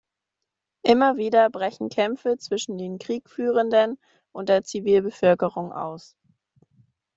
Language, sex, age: German, female, 19-29